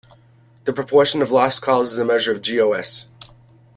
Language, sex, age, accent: English, male, 30-39, United States English